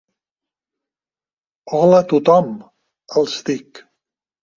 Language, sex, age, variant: Catalan, male, 40-49, Nord-Occidental